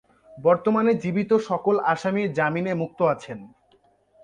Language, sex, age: Bengali, male, under 19